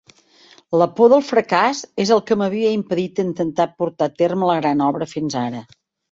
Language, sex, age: Catalan, female, 60-69